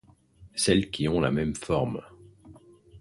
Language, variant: French, Français de métropole